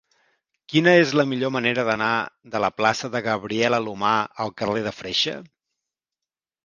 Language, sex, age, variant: Catalan, male, 40-49, Central